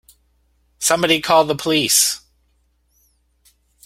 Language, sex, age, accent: English, male, 40-49, Canadian English